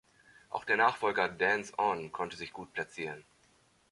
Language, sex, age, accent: German, male, 40-49, Deutschland Deutsch